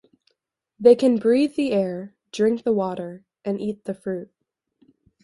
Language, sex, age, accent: English, female, under 19, United States English